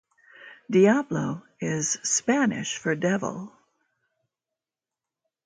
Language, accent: English, United States English